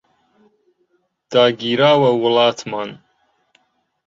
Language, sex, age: Central Kurdish, male, 30-39